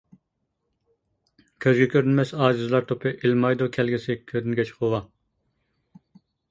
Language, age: Uyghur, 40-49